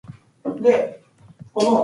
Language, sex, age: English, female, 19-29